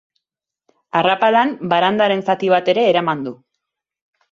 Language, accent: Basque, Erdialdekoa edo Nafarra (Gipuzkoa, Nafarroa)